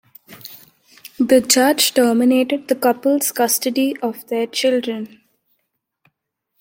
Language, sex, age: English, female, under 19